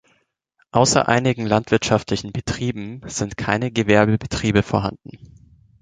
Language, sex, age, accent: German, male, 19-29, Deutschland Deutsch